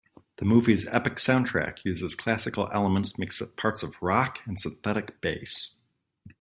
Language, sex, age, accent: English, male, 19-29, United States English